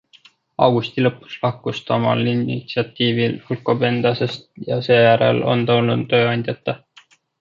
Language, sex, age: Estonian, male, 19-29